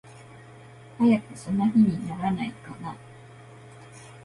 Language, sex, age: Japanese, female, 19-29